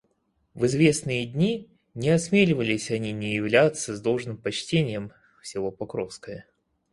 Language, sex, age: Russian, male, 30-39